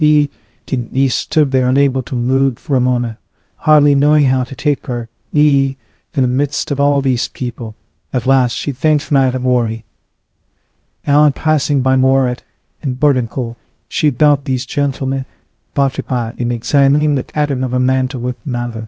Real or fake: fake